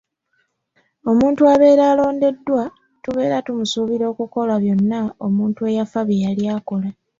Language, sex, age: Ganda, female, 19-29